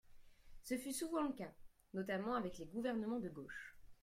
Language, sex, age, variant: French, male, 19-29, Français de métropole